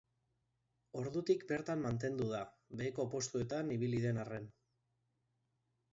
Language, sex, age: Basque, male, 40-49